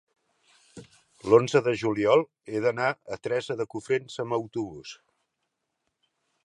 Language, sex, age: Catalan, male, 60-69